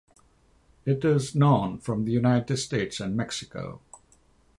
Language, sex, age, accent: English, male, 50-59, United States English; England English